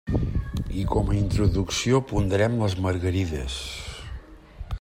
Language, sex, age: Catalan, male, 50-59